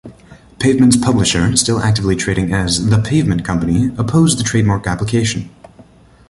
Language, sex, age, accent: English, male, 19-29, United States English